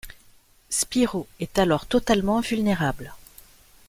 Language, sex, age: French, female, 40-49